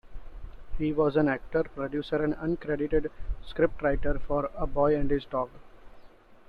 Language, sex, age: English, male, 19-29